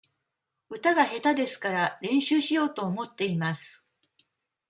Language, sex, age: Japanese, female, 50-59